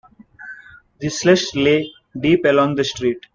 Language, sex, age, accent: English, male, 19-29, India and South Asia (India, Pakistan, Sri Lanka)